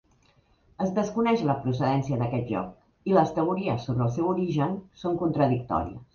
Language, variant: Catalan, Central